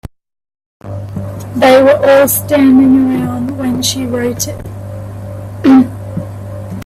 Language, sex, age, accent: English, male, 19-29, England English